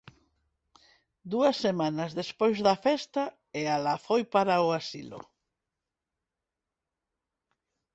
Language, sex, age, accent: Galician, female, 50-59, Normativo (estándar); Neofalante